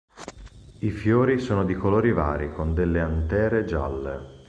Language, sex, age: Italian, male, 30-39